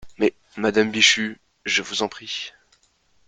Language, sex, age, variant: French, male, 19-29, Français de métropole